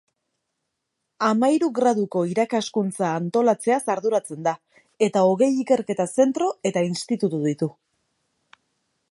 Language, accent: Basque, Erdialdekoa edo Nafarra (Gipuzkoa, Nafarroa)